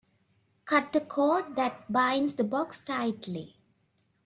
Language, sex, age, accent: English, female, 30-39, India and South Asia (India, Pakistan, Sri Lanka)